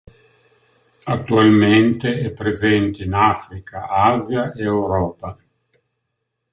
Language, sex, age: Italian, male, 60-69